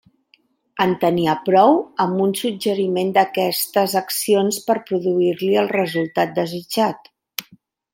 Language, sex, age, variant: Catalan, female, 50-59, Central